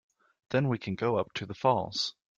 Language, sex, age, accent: English, male, 19-29, United States English